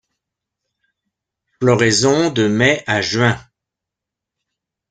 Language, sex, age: French, male, 60-69